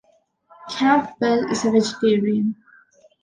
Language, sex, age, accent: English, female, 19-29, India and South Asia (India, Pakistan, Sri Lanka)